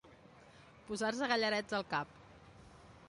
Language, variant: Catalan, Central